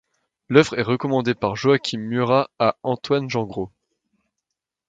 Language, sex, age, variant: French, male, 19-29, Français de métropole